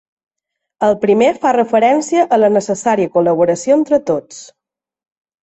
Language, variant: Catalan, Balear